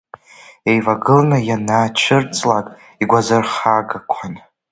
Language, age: Abkhazian, under 19